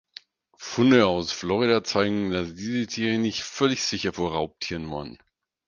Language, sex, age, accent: German, male, 50-59, Deutschland Deutsch